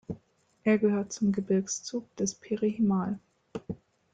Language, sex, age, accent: German, female, 19-29, Deutschland Deutsch